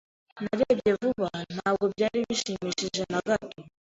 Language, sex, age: Kinyarwanda, female, 19-29